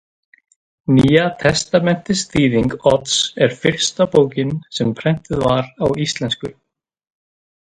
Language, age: Icelandic, 30-39